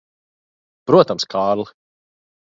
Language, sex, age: Latvian, male, 19-29